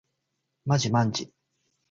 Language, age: Japanese, 50-59